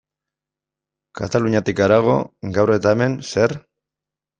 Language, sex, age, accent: Basque, male, 50-59, Mendebalekoa (Araba, Bizkaia, Gipuzkoako mendebaleko herri batzuk)